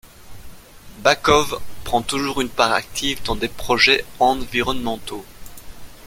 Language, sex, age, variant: French, male, 30-39, Français de métropole